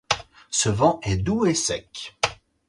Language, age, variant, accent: French, 19-29, Français d'Europe, Français de Suisse